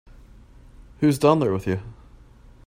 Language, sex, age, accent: English, male, 30-39, United States English